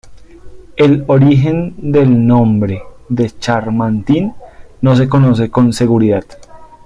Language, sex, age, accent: Spanish, male, 30-39, Andino-Pacífico: Colombia, Perú, Ecuador, oeste de Bolivia y Venezuela andina